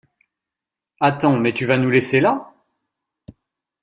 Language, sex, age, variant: French, male, 40-49, Français de métropole